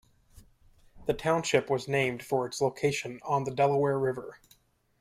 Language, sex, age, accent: English, male, 30-39, United States English